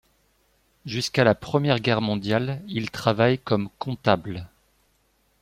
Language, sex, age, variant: French, male, 40-49, Français de métropole